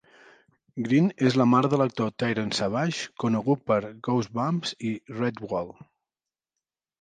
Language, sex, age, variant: Catalan, male, 40-49, Central